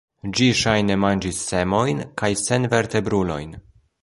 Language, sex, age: Esperanto, male, 19-29